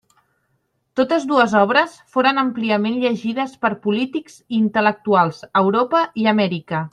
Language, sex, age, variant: Catalan, male, 30-39, Central